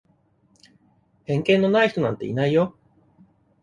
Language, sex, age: Japanese, male, 40-49